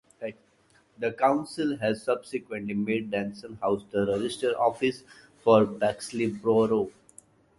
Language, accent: English, United States English